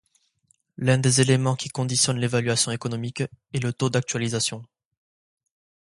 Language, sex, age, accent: French, male, under 19, Français du sud de la France